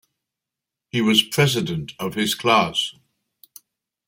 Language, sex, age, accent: English, male, 50-59, England English